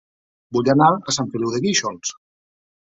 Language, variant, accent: Catalan, Nord-Occidental, Lleida